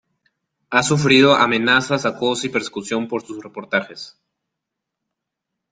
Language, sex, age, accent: Spanish, male, 19-29, Andino-Pacífico: Colombia, Perú, Ecuador, oeste de Bolivia y Venezuela andina